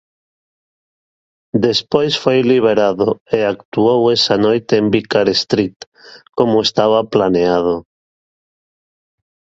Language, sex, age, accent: Galician, male, 50-59, Atlántico (seseo e gheada)